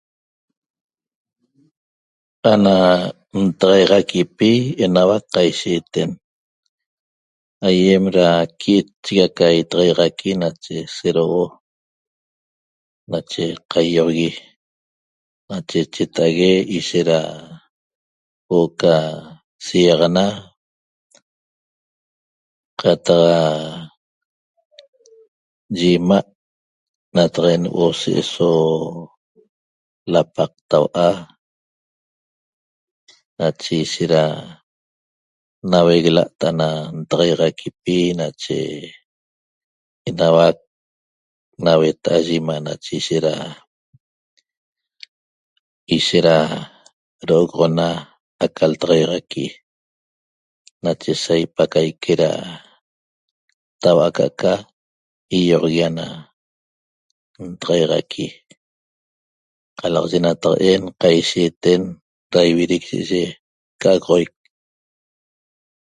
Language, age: Toba, 50-59